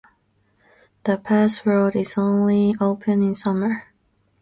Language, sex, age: English, female, under 19